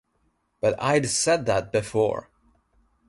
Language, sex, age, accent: English, male, 19-29, England English; India and South Asia (India, Pakistan, Sri Lanka)